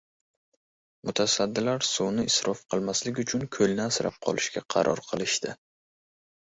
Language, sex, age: Uzbek, male, 19-29